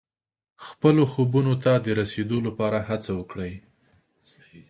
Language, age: Pashto, 30-39